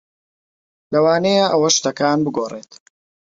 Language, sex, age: Central Kurdish, male, 19-29